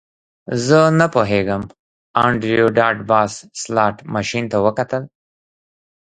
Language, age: Pashto, 30-39